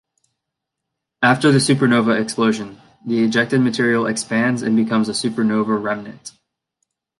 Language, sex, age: English, male, 19-29